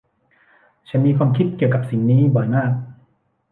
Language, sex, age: Thai, male, 19-29